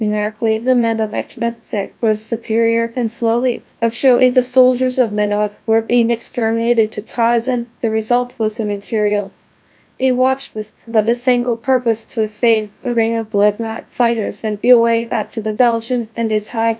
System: TTS, GlowTTS